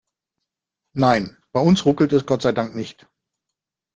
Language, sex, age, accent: German, male, 40-49, Deutschland Deutsch